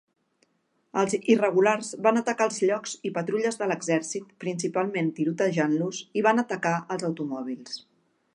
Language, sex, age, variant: Catalan, female, 50-59, Central